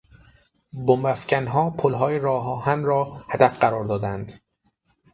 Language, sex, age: Persian, male, 30-39